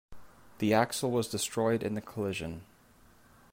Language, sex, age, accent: English, male, 30-39, New Zealand English